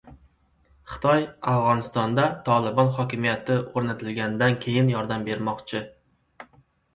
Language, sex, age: Uzbek, male, 19-29